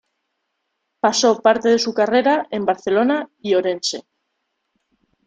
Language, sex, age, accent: Spanish, female, 30-39, España: Centro-Sur peninsular (Madrid, Toledo, Castilla-La Mancha)